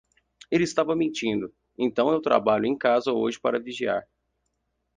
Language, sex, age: Portuguese, male, 19-29